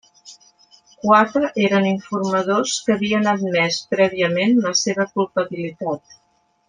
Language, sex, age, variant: Catalan, female, 60-69, Central